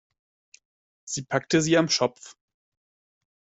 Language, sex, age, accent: German, male, 19-29, Deutschland Deutsch